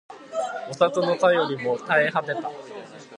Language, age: Japanese, 19-29